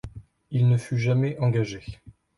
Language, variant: French, Français de métropole